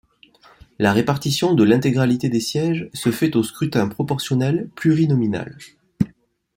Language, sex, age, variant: French, male, 30-39, Français de métropole